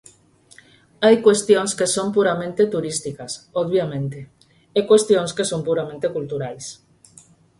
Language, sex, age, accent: Galician, female, 50-59, Normativo (estándar)